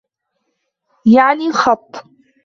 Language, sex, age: Arabic, female, 19-29